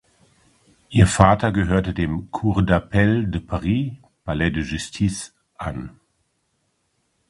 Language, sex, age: German, male, 50-59